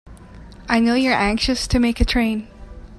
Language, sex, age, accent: English, female, 19-29, Scottish English